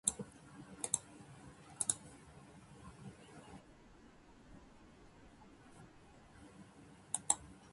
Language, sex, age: Japanese, female, 40-49